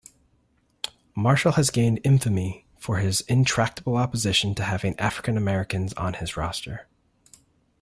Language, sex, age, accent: English, male, 30-39, United States English